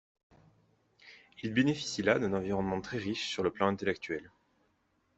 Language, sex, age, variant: French, male, 19-29, Français de métropole